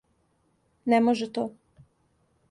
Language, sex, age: Serbian, female, 19-29